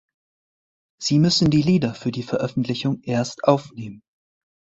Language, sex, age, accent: German, male, 19-29, Deutschland Deutsch